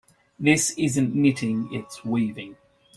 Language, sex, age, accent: English, male, 40-49, Australian English